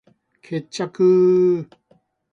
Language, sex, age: Japanese, male, 40-49